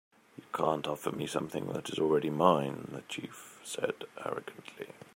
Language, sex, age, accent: English, male, 40-49, England English